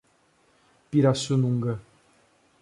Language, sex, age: Portuguese, male, 19-29